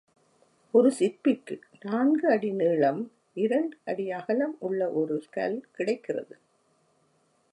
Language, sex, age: Tamil, female, 70-79